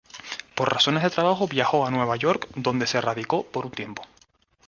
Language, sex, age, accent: Spanish, male, 19-29, España: Islas Canarias